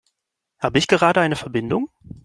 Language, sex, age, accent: German, male, 19-29, Deutschland Deutsch